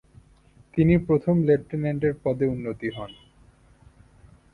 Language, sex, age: Bengali, male, 19-29